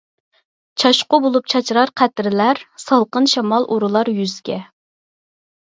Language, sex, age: Uyghur, female, 30-39